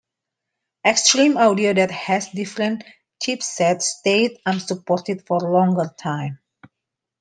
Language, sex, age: English, female, 30-39